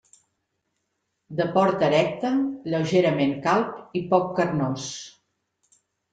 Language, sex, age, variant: Catalan, female, 50-59, Central